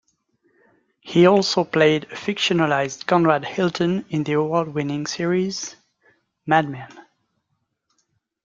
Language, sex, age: English, male, 30-39